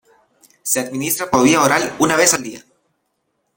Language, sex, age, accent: Spanish, male, under 19, Andino-Pacífico: Colombia, Perú, Ecuador, oeste de Bolivia y Venezuela andina